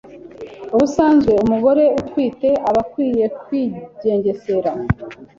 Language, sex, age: Kinyarwanda, female, 40-49